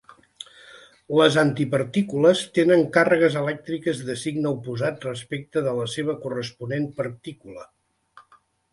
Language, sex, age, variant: Catalan, male, 60-69, Central